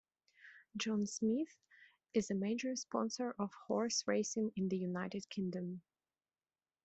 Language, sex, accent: English, female, United States English